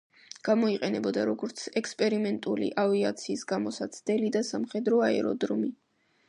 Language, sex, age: Georgian, female, under 19